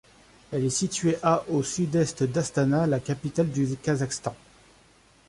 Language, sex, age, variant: French, male, 30-39, Français de métropole